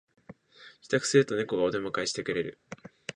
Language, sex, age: Japanese, male, 19-29